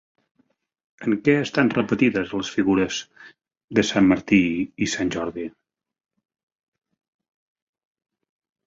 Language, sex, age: Catalan, male, 50-59